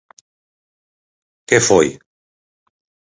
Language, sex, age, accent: Galician, male, 40-49, Central (gheada)